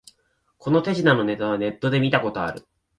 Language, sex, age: Japanese, male, 19-29